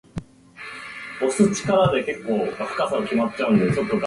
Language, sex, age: Japanese, female, 19-29